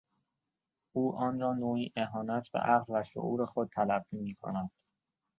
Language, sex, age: Persian, male, 19-29